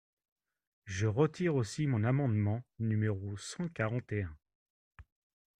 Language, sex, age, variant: French, male, 30-39, Français de métropole